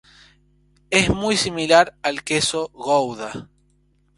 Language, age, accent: Spanish, 19-29, Rioplatense: Argentina, Uruguay, este de Bolivia, Paraguay